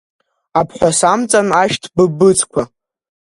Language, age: Abkhazian, under 19